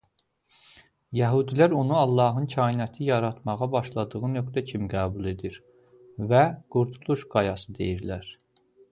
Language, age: Azerbaijani, 30-39